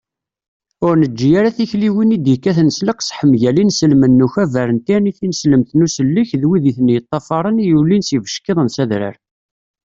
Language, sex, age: Kabyle, male, 30-39